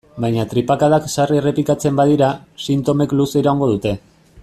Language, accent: Basque, Erdialdekoa edo Nafarra (Gipuzkoa, Nafarroa)